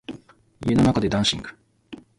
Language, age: Japanese, 30-39